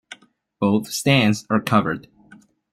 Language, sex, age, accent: English, male, 19-29, United States English